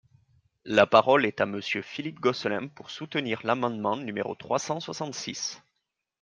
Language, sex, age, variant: French, male, 19-29, Français de métropole